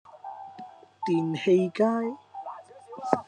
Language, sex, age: Cantonese, male, 19-29